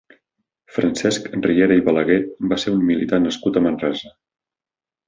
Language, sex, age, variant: Catalan, male, 30-39, Nord-Occidental